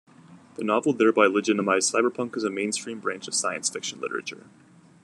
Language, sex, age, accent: English, male, 19-29, United States English